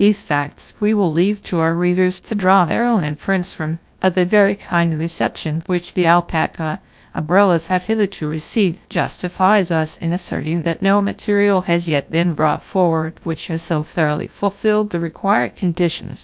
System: TTS, GlowTTS